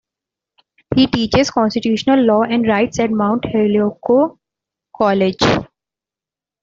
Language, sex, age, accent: English, female, 19-29, India and South Asia (India, Pakistan, Sri Lanka)